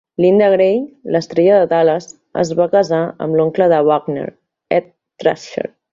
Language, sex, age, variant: Catalan, female, 19-29, Central